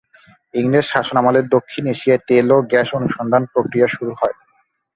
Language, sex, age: Bengali, male, 30-39